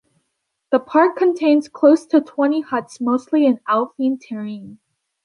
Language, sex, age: English, female, under 19